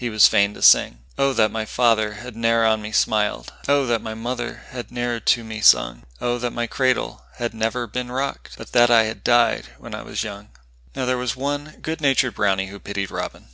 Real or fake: real